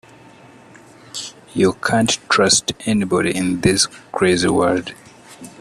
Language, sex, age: English, male, 19-29